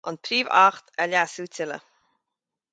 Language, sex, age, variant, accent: Irish, female, 30-39, Gaeilge Chonnacht, Cainteoir dúchais, Gaeltacht